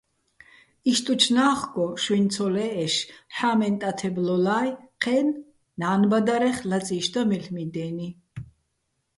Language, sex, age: Bats, female, 60-69